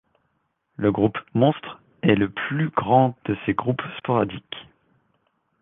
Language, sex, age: French, male, 30-39